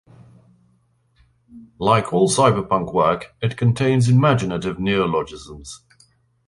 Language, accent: English, England English